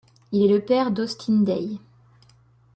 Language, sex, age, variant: French, female, 19-29, Français de métropole